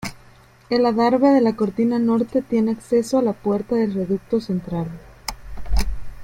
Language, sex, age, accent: Spanish, female, 19-29, México